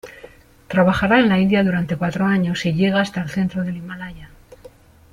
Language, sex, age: Spanish, female, 50-59